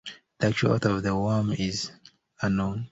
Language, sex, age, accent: English, male, 19-29, United States English